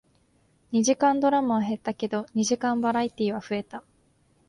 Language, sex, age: Japanese, female, 19-29